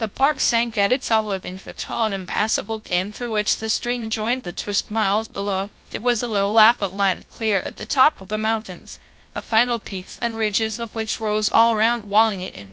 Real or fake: fake